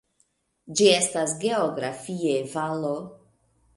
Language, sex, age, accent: Esperanto, female, 50-59, Internacia